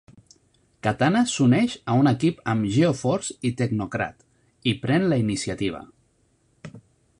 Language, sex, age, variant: Catalan, male, 40-49, Central